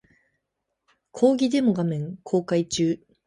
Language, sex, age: Japanese, female, 19-29